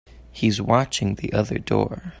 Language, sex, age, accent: English, male, under 19, United States English